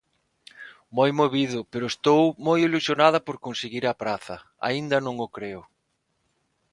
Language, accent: Galician, Normativo (estándar); Neofalante